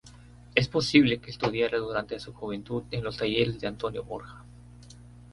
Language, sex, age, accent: Spanish, male, 19-29, Andino-Pacífico: Colombia, Perú, Ecuador, oeste de Bolivia y Venezuela andina